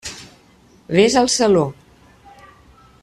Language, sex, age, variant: Catalan, female, 50-59, Central